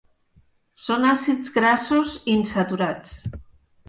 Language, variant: Catalan, Nord-Occidental